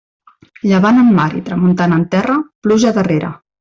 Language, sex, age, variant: Catalan, female, 40-49, Central